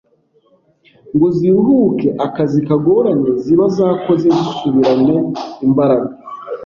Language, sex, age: Kinyarwanda, male, 30-39